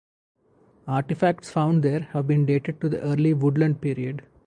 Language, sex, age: English, male, 40-49